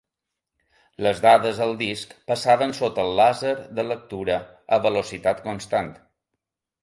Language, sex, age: Catalan, male, 40-49